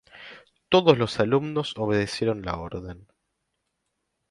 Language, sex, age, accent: Spanish, male, under 19, Rioplatense: Argentina, Uruguay, este de Bolivia, Paraguay